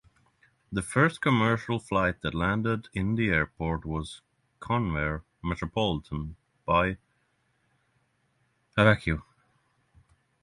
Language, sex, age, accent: English, male, 30-39, United States English